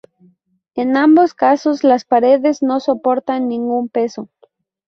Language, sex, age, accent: Spanish, female, 19-29, México